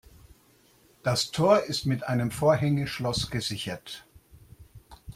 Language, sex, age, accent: German, male, 60-69, Deutschland Deutsch